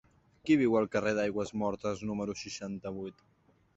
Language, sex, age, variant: Catalan, male, 19-29, Central